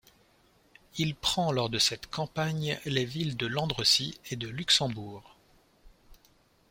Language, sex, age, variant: French, male, 40-49, Français de métropole